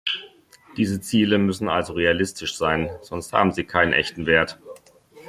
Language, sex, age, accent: German, male, 40-49, Deutschland Deutsch